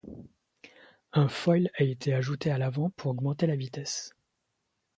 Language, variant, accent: French, Français de métropole, Français du sud de la France